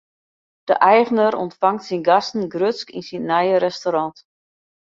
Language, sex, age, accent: Western Frisian, female, 40-49, Wâldfrysk